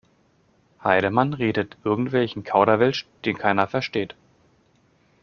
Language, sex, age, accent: German, male, 30-39, Deutschland Deutsch